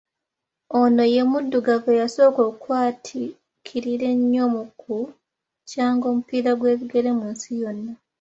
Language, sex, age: Ganda, female, 19-29